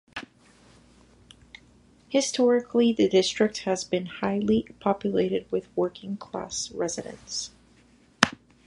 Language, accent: English, United States English